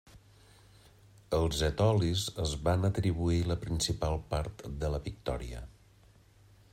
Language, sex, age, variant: Catalan, male, 50-59, Nord-Occidental